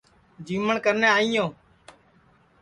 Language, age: Sansi, 19-29